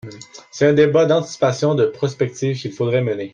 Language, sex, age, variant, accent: French, male, 19-29, Français d'Amérique du Nord, Français du Canada